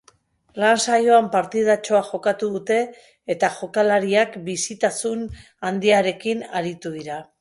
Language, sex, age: Basque, female, 50-59